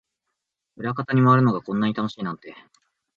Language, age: Japanese, 19-29